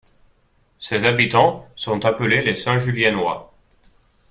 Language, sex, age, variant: French, male, 30-39, Français de métropole